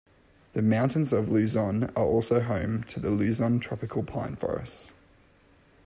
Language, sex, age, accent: English, male, 19-29, Australian English